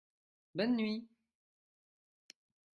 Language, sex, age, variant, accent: French, male, 19-29, Français d'Europe, Français de Belgique